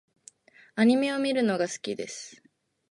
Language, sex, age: Japanese, female, 19-29